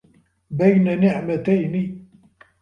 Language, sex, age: Arabic, male, 30-39